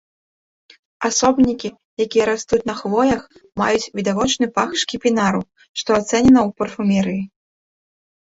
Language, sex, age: Belarusian, female, 19-29